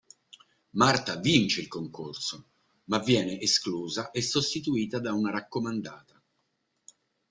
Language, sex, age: Italian, male, 50-59